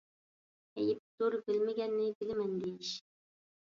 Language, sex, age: Uyghur, female, 19-29